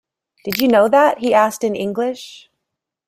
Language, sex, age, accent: English, female, 40-49, United States English